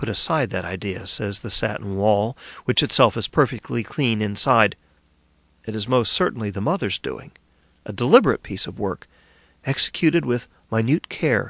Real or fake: real